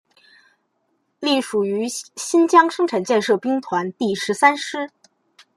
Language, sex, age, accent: Chinese, female, 19-29, 出生地：河北省